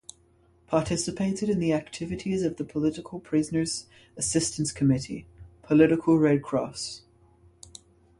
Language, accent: English, United States English; Australian English